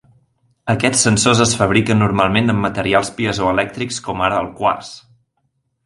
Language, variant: Catalan, Central